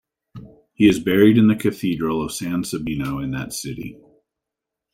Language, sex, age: English, male, 40-49